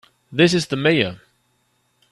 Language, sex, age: English, male, 30-39